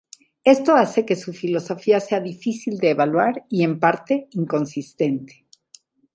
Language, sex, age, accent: Spanish, female, 60-69, México